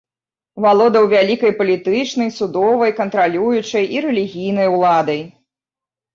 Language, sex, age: Belarusian, female, 30-39